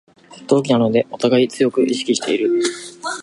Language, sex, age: Japanese, male, 19-29